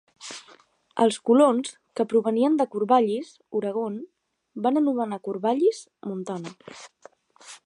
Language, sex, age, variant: Catalan, male, 19-29, Central